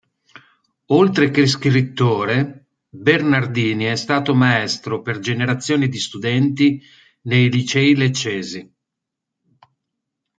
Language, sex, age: Italian, male, 50-59